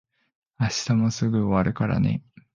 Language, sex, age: Japanese, male, 19-29